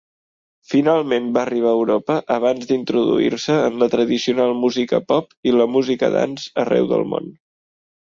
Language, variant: Catalan, Central